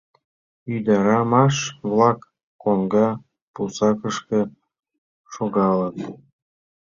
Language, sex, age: Mari, male, 40-49